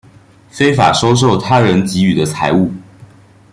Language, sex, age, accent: Chinese, male, under 19, 出生地：福建省